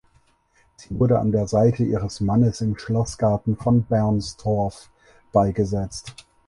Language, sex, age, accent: German, male, 30-39, Deutschland Deutsch